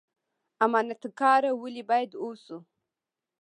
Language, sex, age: Pashto, female, 19-29